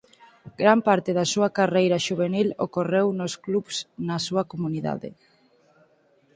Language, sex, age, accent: Galician, female, 19-29, Normativo (estándar)